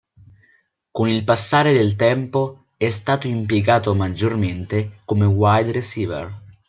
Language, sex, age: Italian, male, 19-29